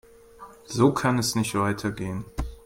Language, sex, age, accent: German, male, 30-39, Deutschland Deutsch